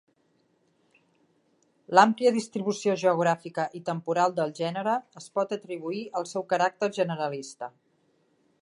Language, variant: Catalan, Central